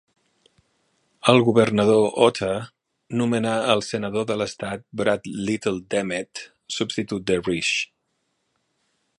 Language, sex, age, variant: Catalan, male, 40-49, Central